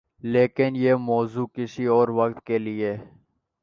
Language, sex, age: Urdu, male, 19-29